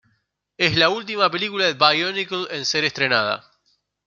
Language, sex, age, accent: Spanish, male, 19-29, Rioplatense: Argentina, Uruguay, este de Bolivia, Paraguay